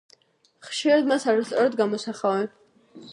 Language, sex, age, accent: Georgian, female, under 19, მშვიდი